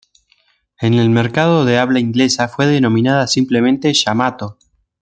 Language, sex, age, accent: Spanish, male, 19-29, Rioplatense: Argentina, Uruguay, este de Bolivia, Paraguay